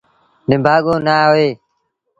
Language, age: Sindhi Bhil, 19-29